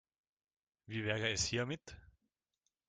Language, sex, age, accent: German, male, 19-29, Schweizerdeutsch